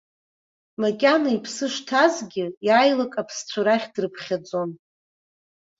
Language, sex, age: Abkhazian, female, 40-49